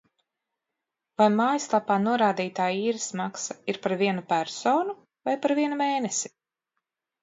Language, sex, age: Latvian, female, 50-59